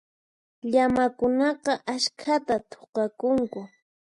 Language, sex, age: Puno Quechua, female, 19-29